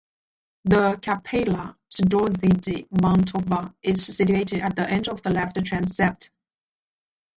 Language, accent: English, Hong Kong English